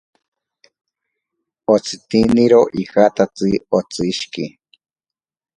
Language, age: Ashéninka Perené, 40-49